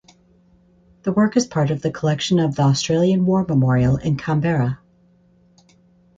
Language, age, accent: English, 40-49, United States English